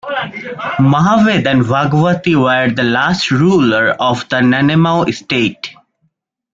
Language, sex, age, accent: English, male, 19-29, India and South Asia (India, Pakistan, Sri Lanka)